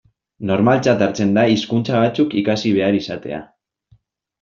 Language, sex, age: Basque, male, 19-29